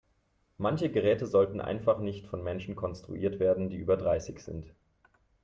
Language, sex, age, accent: German, male, 19-29, Deutschland Deutsch